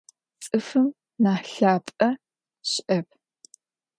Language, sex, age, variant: Adyghe, female, 19-29, Адыгабзэ (Кирил, пстэумэ зэдыряе)